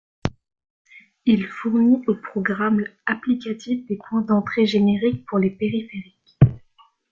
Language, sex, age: French, female, under 19